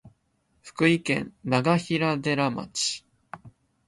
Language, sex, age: Japanese, male, 19-29